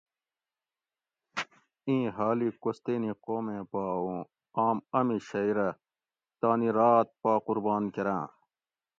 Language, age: Gawri, 40-49